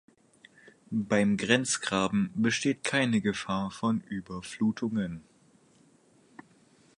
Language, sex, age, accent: German, male, 19-29, Deutschland Deutsch